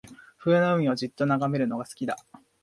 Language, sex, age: Japanese, male, 19-29